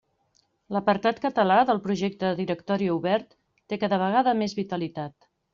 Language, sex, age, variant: Catalan, female, 30-39, Central